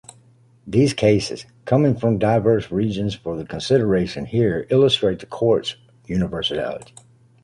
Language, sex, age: English, male, 50-59